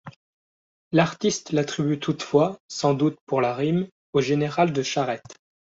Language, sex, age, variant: French, male, under 19, Français de métropole